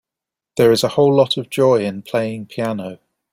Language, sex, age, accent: English, male, 30-39, England English